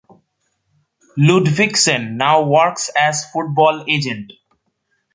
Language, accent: English, India and South Asia (India, Pakistan, Sri Lanka)